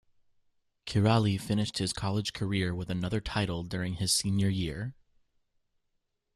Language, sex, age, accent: English, male, 30-39, United States English